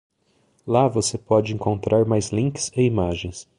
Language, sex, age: Portuguese, male, 30-39